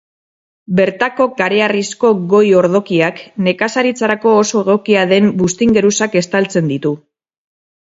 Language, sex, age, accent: Basque, female, 40-49, Mendebalekoa (Araba, Bizkaia, Gipuzkoako mendebaleko herri batzuk)